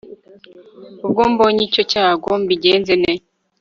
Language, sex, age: Kinyarwanda, female, 19-29